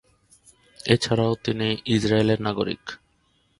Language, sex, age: Bengali, male, 30-39